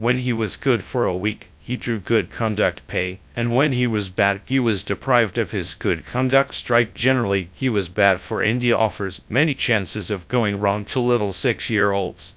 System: TTS, GradTTS